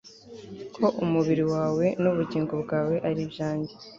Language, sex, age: Kinyarwanda, female, 19-29